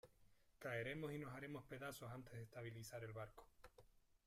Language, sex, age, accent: Spanish, male, 40-49, España: Islas Canarias